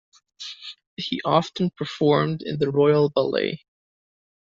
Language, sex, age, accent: English, male, 30-39, United States English